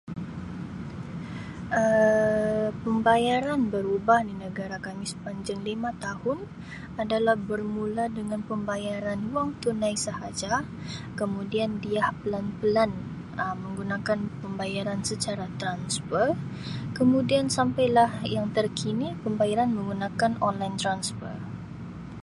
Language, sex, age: Sabah Malay, female, 19-29